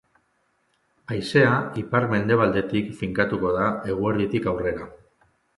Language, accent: Basque, Mendebalekoa (Araba, Bizkaia, Gipuzkoako mendebaleko herri batzuk)